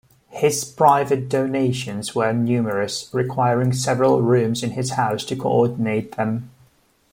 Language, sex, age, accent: English, male, 19-29, England English